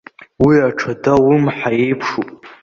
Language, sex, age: Abkhazian, male, under 19